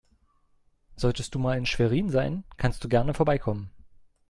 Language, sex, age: German, male, 30-39